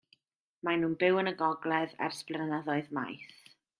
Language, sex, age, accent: Welsh, female, 30-39, Y Deyrnas Unedig Cymraeg